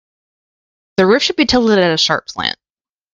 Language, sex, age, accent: English, female, 19-29, United States English